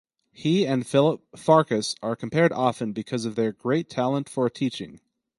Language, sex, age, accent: English, male, 30-39, United States English